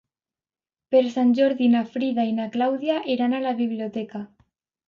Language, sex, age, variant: Catalan, female, under 19, Alacantí